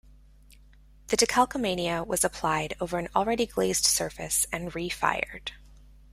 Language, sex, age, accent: English, female, 30-39, United States English